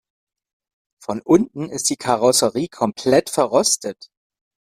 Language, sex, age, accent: German, female, 30-39, Deutschland Deutsch